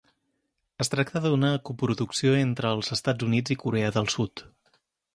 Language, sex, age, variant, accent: Catalan, male, 40-49, Central, central